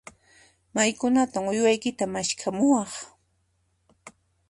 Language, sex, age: Puno Quechua, female, 40-49